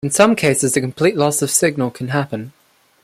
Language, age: English, under 19